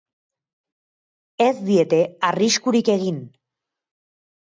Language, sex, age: Basque, female, 30-39